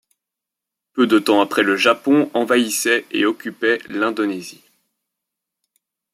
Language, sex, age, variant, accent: French, male, 30-39, Français d'Europe, Français de Belgique